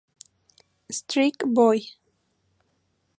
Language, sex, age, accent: Spanish, female, 19-29, México